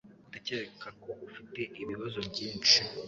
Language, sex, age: Kinyarwanda, male, 19-29